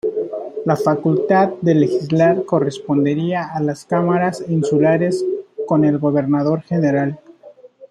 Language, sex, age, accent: Spanish, male, 19-29, México